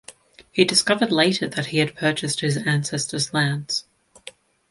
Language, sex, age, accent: English, female, 19-29, Australian English